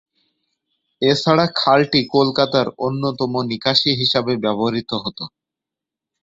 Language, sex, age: Bengali, male, 19-29